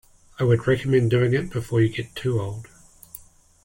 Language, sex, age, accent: English, male, 30-39, New Zealand English